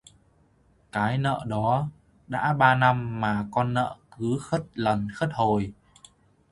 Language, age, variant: Vietnamese, 19-29, Hà Nội